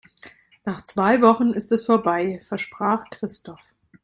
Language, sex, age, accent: German, female, 40-49, Deutschland Deutsch